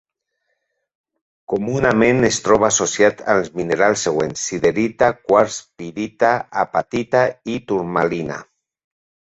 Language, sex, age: Catalan, male, 40-49